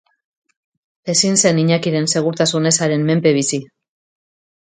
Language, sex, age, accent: Basque, female, 40-49, Mendebalekoa (Araba, Bizkaia, Gipuzkoako mendebaleko herri batzuk)